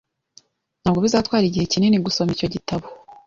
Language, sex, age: Kinyarwanda, female, 19-29